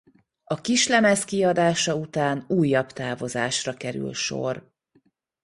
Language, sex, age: Hungarian, female, 30-39